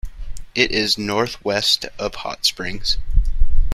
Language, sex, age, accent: English, male, 19-29, United States English